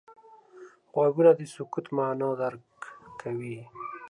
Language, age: Pashto, 30-39